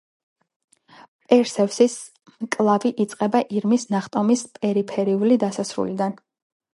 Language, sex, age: Georgian, female, 19-29